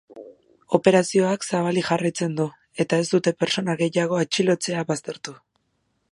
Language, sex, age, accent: Basque, female, 19-29, Erdialdekoa edo Nafarra (Gipuzkoa, Nafarroa)